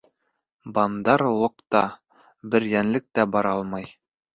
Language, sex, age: Bashkir, male, 19-29